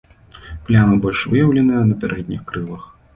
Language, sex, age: Belarusian, male, 19-29